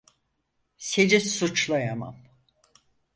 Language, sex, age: Turkish, female, 80-89